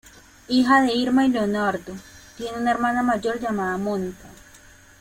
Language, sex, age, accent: Spanish, female, 19-29, Caribe: Cuba, Venezuela, Puerto Rico, República Dominicana, Panamá, Colombia caribeña, México caribeño, Costa del golfo de México